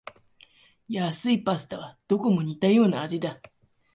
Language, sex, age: Japanese, female, 19-29